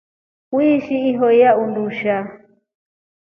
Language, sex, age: Rombo, female, 40-49